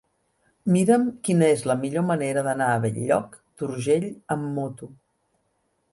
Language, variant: Catalan, Central